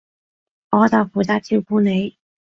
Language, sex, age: Cantonese, female, 19-29